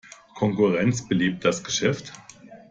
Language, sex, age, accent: German, male, 50-59, Deutschland Deutsch